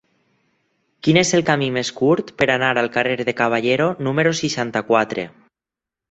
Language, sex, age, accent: Catalan, male, 19-29, valencià